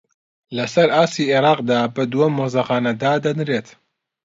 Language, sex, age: Central Kurdish, male, 19-29